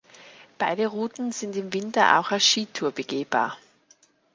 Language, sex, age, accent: German, female, 30-39, Österreichisches Deutsch